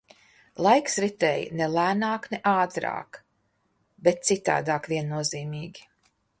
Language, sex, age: Latvian, female, 50-59